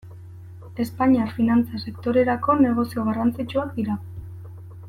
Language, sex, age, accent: Basque, female, 19-29, Erdialdekoa edo Nafarra (Gipuzkoa, Nafarroa)